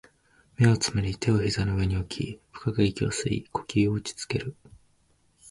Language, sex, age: Japanese, male, 19-29